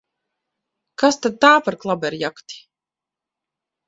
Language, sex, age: Latvian, female, 30-39